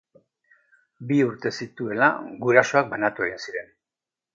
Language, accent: Basque, Mendebalekoa (Araba, Bizkaia, Gipuzkoako mendebaleko herri batzuk)